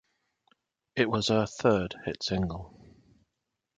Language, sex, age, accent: English, male, 40-49, England English